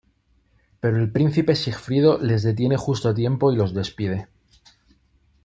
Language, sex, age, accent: Spanish, male, 30-39, España: Norte peninsular (Asturias, Castilla y León, Cantabria, País Vasco, Navarra, Aragón, La Rioja, Guadalajara, Cuenca)